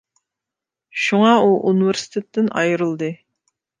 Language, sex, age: Uyghur, female, 40-49